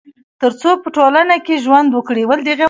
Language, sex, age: Pashto, female, 19-29